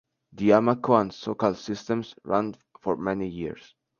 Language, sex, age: English, male, 19-29